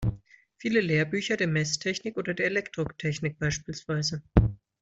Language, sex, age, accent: German, male, 30-39, Deutschland Deutsch